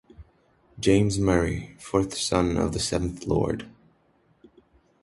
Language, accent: English, United States English